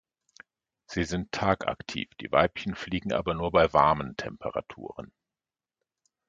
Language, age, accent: German, 50-59, Deutschland Deutsch